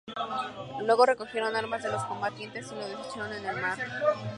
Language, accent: Spanish, México